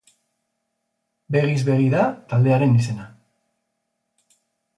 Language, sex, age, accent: Basque, male, 40-49, Mendebalekoa (Araba, Bizkaia, Gipuzkoako mendebaleko herri batzuk)